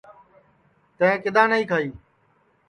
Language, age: Sansi, 50-59